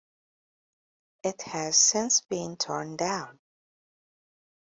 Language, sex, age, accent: English, female, 30-39, United States English